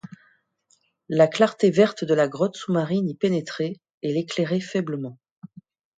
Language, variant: French, Français de métropole